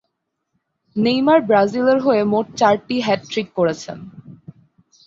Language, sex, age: Bengali, female, 19-29